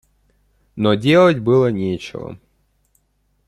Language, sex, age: Russian, male, under 19